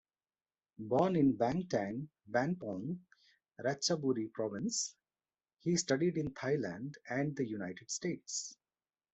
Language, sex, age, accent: English, male, 40-49, India and South Asia (India, Pakistan, Sri Lanka)